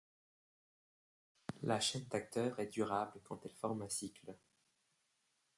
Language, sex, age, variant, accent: French, male, 30-39, Français d'Europe, Français de Belgique